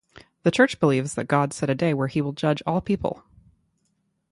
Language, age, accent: English, 30-39, United States English